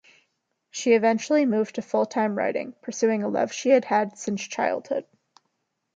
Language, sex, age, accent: English, female, 19-29, United States English